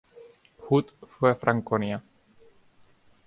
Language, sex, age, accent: Spanish, male, 19-29, España: Islas Canarias